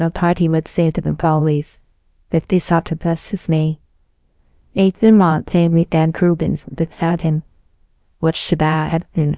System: TTS, VITS